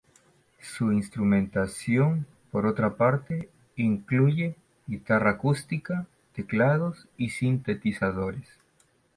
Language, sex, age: Spanish, male, 50-59